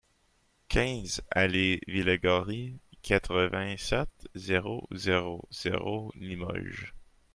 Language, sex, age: French, male, 19-29